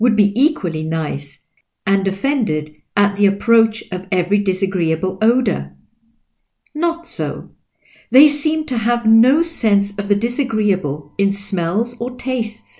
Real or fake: real